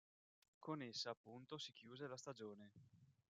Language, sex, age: Italian, male, 30-39